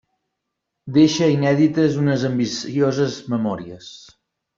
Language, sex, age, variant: Catalan, male, 30-39, Nord-Occidental